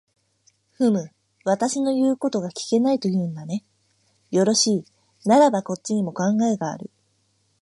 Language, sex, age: Japanese, female, 19-29